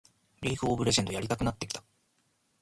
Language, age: Japanese, 19-29